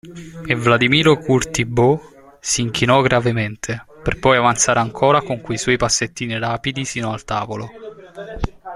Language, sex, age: Italian, male, 19-29